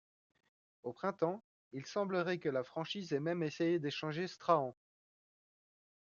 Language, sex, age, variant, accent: French, male, 30-39, Français d'Europe, Français de Belgique